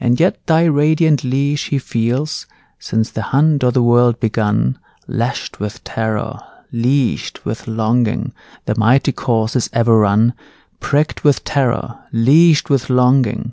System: none